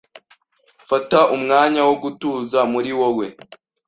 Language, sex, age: Kinyarwanda, male, 19-29